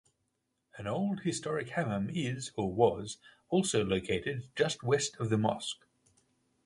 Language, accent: English, Australian English